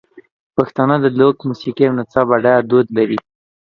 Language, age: Pashto, 19-29